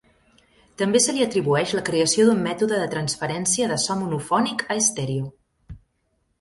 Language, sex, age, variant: Catalan, female, 40-49, Central